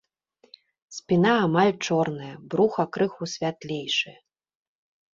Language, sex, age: Belarusian, female, 30-39